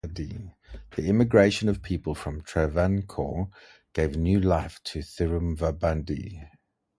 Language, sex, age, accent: English, male, 40-49, Southern African (South Africa, Zimbabwe, Namibia)